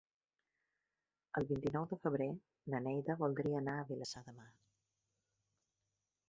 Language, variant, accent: Catalan, Balear, mallorquí